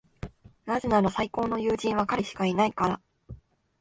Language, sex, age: Japanese, female, 19-29